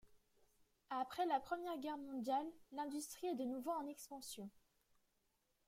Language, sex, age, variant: French, female, under 19, Français de métropole